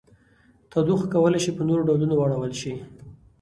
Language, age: Pashto, 19-29